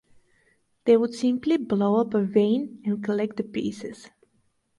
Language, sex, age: English, female, 19-29